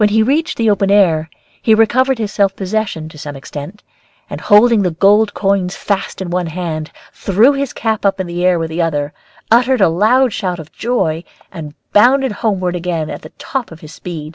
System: none